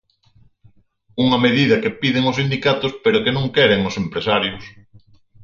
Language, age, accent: Galician, 50-59, Atlántico (seseo e gheada)